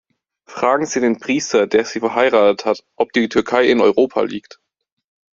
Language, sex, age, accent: German, male, 19-29, Deutschland Deutsch